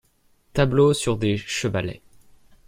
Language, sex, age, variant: French, male, 19-29, Français de métropole